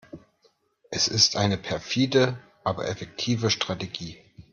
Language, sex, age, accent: German, male, 30-39, Deutschland Deutsch